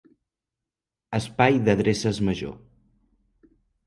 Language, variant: Catalan, Central